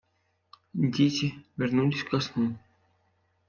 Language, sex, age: Russian, male, 19-29